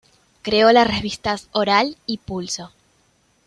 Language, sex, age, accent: Spanish, female, 19-29, Rioplatense: Argentina, Uruguay, este de Bolivia, Paraguay